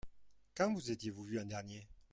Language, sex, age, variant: French, male, 50-59, Français de métropole